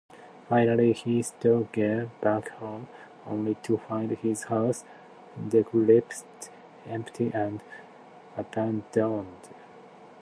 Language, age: English, 30-39